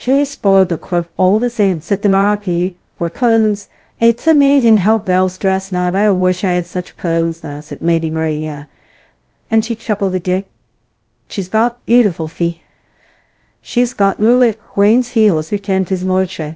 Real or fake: fake